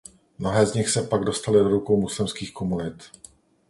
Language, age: Czech, 40-49